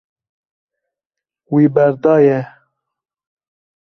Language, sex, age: Kurdish, male, 30-39